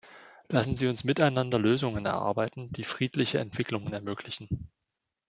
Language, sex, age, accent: German, male, 30-39, Deutschland Deutsch